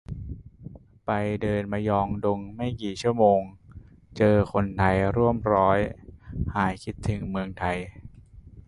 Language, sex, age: Thai, male, 19-29